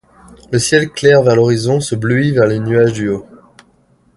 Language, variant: French, Français de métropole